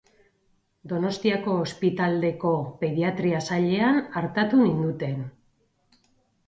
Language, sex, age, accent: Basque, female, 40-49, Erdialdekoa edo Nafarra (Gipuzkoa, Nafarroa)